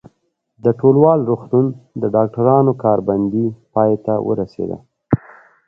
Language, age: Pashto, 19-29